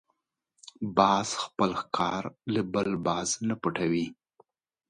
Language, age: Pashto, 50-59